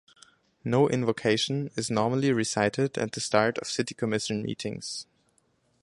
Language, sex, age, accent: English, male, 19-29, German English